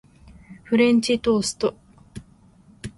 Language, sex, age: Japanese, female, 19-29